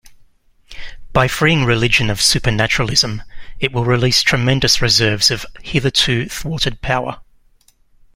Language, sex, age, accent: English, male, 50-59, Australian English